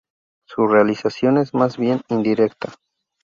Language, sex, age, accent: Spanish, male, 19-29, México